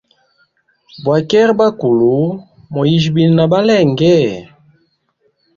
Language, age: Hemba, 19-29